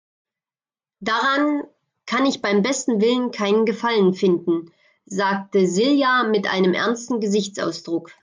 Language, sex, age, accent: German, female, 40-49, Deutschland Deutsch